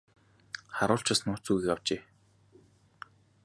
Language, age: Mongolian, 19-29